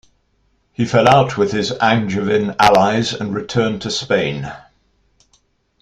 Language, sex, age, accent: English, male, 60-69, England English